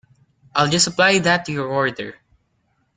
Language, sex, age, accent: English, male, 19-29, Filipino